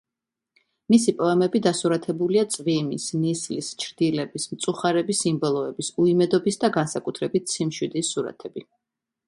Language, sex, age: Georgian, female, 30-39